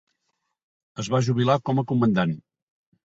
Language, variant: Catalan, Nord-Occidental